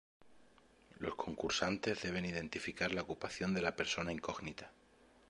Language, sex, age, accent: Spanish, male, 30-39, España: Sur peninsular (Andalucia, Extremadura, Murcia)